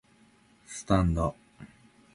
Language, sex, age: Japanese, male, 60-69